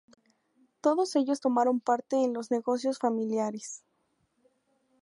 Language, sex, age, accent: Spanish, female, 19-29, México